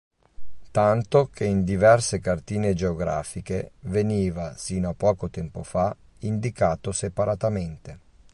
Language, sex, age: Italian, male, 40-49